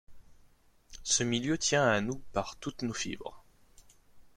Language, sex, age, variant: French, male, 19-29, Français de métropole